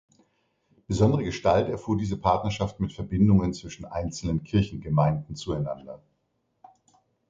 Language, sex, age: German, male, 60-69